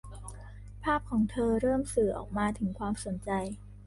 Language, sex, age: Thai, female, 19-29